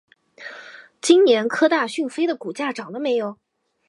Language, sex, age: Chinese, female, 19-29